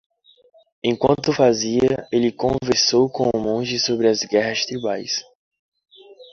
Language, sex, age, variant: Portuguese, male, under 19, Portuguese (Brasil)